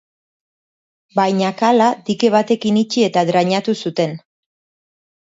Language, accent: Basque, Mendebalekoa (Araba, Bizkaia, Gipuzkoako mendebaleko herri batzuk)